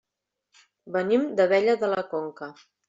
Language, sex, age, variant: Catalan, female, 50-59, Central